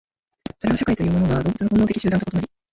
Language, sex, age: Japanese, female, 19-29